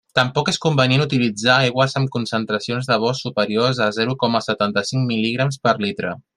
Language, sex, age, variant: Catalan, male, 19-29, Central